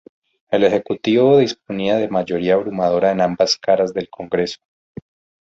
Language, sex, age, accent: Spanish, male, 30-39, Andino-Pacífico: Colombia, Perú, Ecuador, oeste de Bolivia y Venezuela andina